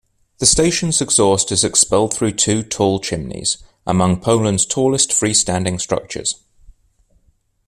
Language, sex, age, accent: English, male, 30-39, England English